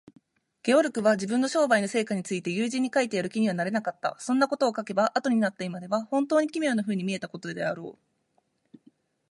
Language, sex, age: Japanese, female, 19-29